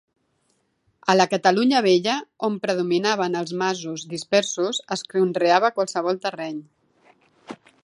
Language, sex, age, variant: Catalan, female, 40-49, Central